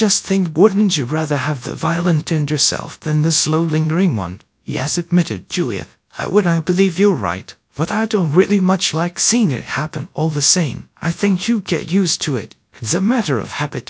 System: TTS, GradTTS